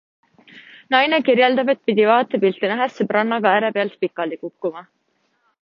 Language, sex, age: Estonian, female, 19-29